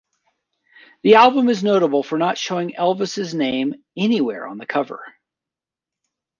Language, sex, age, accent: English, male, 40-49, United States English